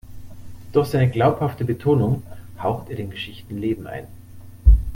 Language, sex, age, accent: German, male, 40-49, Deutschland Deutsch